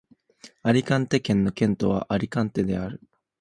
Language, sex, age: Japanese, male, under 19